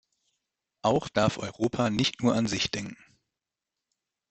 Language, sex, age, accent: German, male, 30-39, Deutschland Deutsch